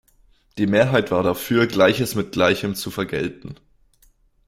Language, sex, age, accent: German, male, under 19, Deutschland Deutsch